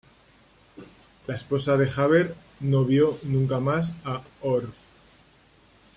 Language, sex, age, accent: Spanish, male, 40-49, España: Centro-Sur peninsular (Madrid, Toledo, Castilla-La Mancha)